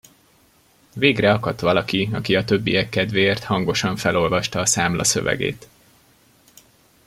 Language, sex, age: Hungarian, male, 19-29